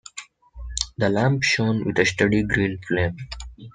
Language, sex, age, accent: English, male, 19-29, India and South Asia (India, Pakistan, Sri Lanka)